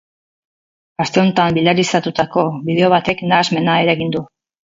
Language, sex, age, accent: Basque, female, 50-59, Erdialdekoa edo Nafarra (Gipuzkoa, Nafarroa)